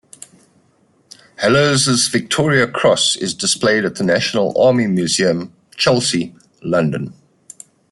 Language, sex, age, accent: English, male, 40-49, Southern African (South Africa, Zimbabwe, Namibia)